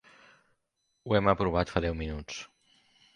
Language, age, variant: Catalan, 60-69, Central